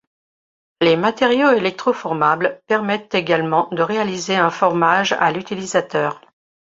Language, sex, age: French, female, 50-59